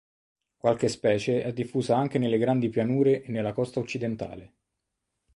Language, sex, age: Italian, male, 30-39